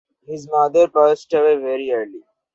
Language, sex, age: English, male, 19-29